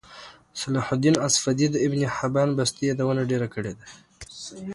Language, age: Pashto, 19-29